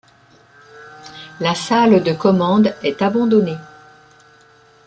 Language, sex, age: French, female, 60-69